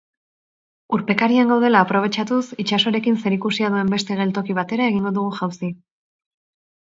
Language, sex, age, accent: Basque, female, 30-39, Erdialdekoa edo Nafarra (Gipuzkoa, Nafarroa)